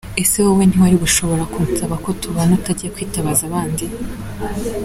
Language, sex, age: Kinyarwanda, female, under 19